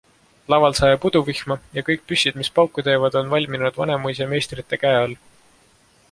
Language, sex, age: Estonian, male, 19-29